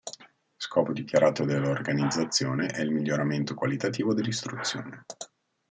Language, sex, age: Italian, male, 40-49